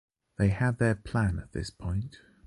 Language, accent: English, England English